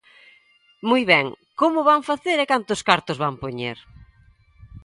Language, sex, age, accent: Galician, female, 40-49, Atlántico (seseo e gheada)